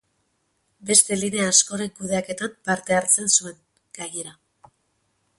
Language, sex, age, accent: Basque, female, 40-49, Mendebalekoa (Araba, Bizkaia, Gipuzkoako mendebaleko herri batzuk)